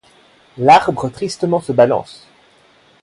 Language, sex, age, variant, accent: French, male, 19-29, Français d'Europe, Français de Suisse